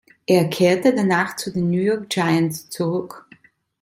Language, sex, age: German, female, 30-39